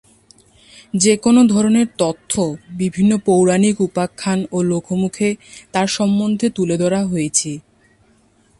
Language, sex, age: Bengali, female, 19-29